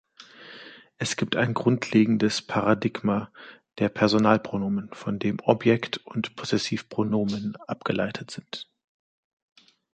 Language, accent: German, Deutschland Deutsch